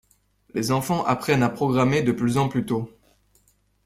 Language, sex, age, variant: French, male, 19-29, Français de métropole